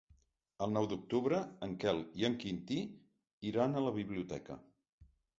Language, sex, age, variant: Catalan, male, 60-69, Central